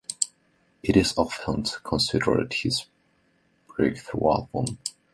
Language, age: English, 19-29